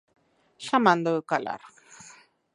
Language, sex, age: Galician, female, 30-39